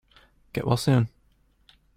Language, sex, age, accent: English, male, 19-29, Canadian English